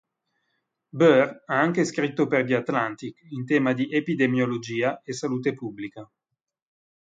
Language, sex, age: Italian, male, 40-49